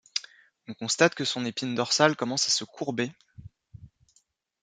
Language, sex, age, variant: French, male, 30-39, Français de métropole